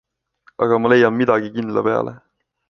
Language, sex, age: Estonian, male, 19-29